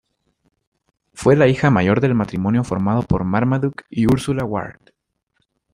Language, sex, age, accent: Spanish, male, under 19, América central